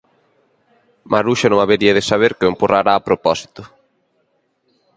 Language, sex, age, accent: Galician, male, 19-29, Normativo (estándar)